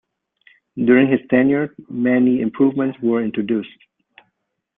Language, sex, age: English, male, 50-59